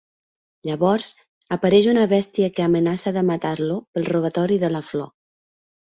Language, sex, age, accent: Catalan, female, 19-29, central; nord-occidental